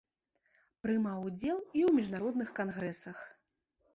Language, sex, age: Belarusian, female, 19-29